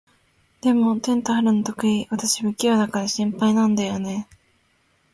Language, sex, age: Japanese, female, 19-29